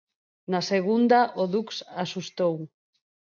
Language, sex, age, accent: Galician, female, 40-49, Normativo (estándar)